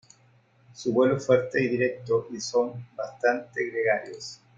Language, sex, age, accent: Spanish, male, 40-49, España: Norte peninsular (Asturias, Castilla y León, Cantabria, País Vasco, Navarra, Aragón, La Rioja, Guadalajara, Cuenca)